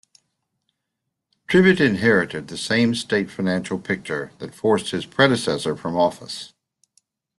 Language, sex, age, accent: English, male, 60-69, United States English